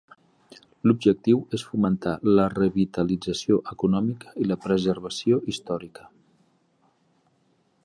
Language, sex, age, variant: Catalan, male, 50-59, Central